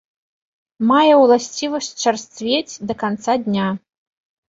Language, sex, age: Belarusian, female, 19-29